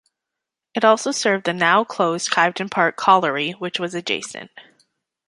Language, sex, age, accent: English, female, 30-39, Canadian English